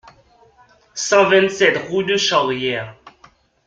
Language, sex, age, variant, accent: French, male, 19-29, Français d'Amérique du Nord, Français du Canada